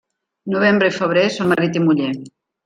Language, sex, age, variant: Catalan, female, 50-59, Central